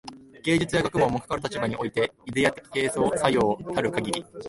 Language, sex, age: Japanese, male, 19-29